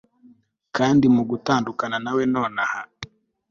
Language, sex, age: Kinyarwanda, male, 19-29